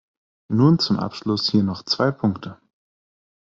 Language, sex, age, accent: German, male, 19-29, Deutschland Deutsch